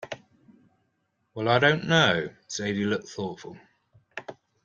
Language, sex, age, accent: English, male, 30-39, England English